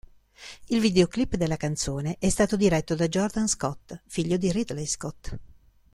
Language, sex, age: Italian, female, 50-59